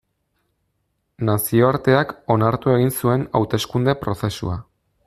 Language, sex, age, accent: Basque, male, 30-39, Erdialdekoa edo Nafarra (Gipuzkoa, Nafarroa)